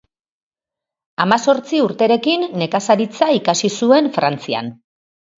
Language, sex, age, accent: Basque, female, 50-59, Mendebalekoa (Araba, Bizkaia, Gipuzkoako mendebaleko herri batzuk)